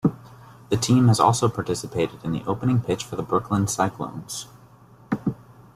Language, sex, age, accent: English, male, 19-29, United States English